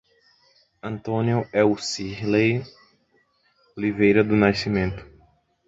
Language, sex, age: Portuguese, male, 19-29